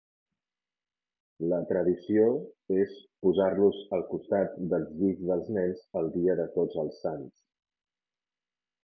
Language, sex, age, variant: Catalan, male, 40-49, Central